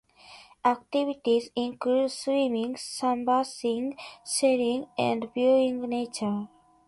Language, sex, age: English, female, 19-29